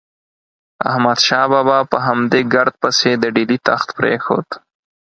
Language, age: Pashto, 19-29